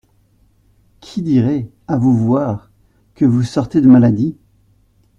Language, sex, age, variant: French, male, 40-49, Français de métropole